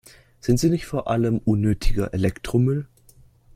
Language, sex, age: German, male, under 19